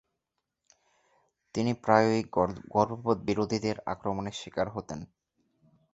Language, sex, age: Bengali, male, 19-29